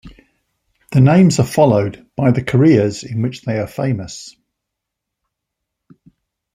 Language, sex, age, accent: English, male, 60-69, England English